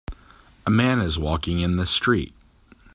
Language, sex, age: English, male, 40-49